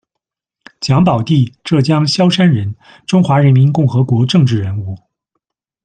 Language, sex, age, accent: Chinese, male, 30-39, 出生地：山东省